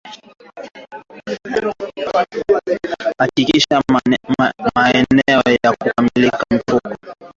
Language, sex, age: Swahili, male, 19-29